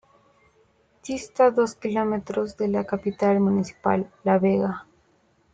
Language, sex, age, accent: Spanish, female, 19-29, Andino-Pacífico: Colombia, Perú, Ecuador, oeste de Bolivia y Venezuela andina